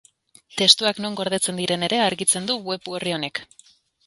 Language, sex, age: Basque, female, 30-39